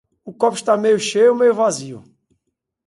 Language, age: Portuguese, 40-49